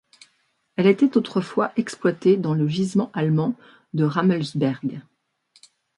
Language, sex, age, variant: French, female, 40-49, Français de métropole